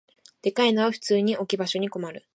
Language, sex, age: Japanese, female, 19-29